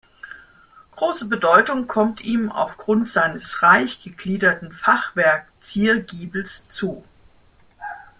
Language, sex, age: German, male, 50-59